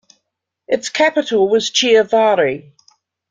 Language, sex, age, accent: English, female, 60-69, New Zealand English